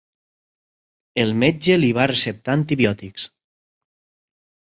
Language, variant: Catalan, Nord-Occidental